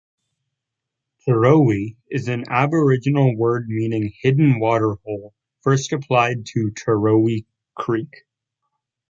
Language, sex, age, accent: English, male, under 19, United States English